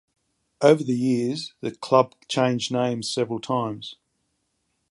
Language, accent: English, Australian English